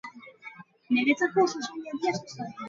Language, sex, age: Basque, female, 50-59